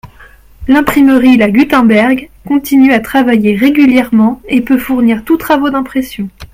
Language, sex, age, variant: French, female, 19-29, Français de métropole